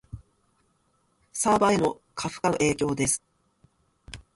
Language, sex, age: Japanese, female, 40-49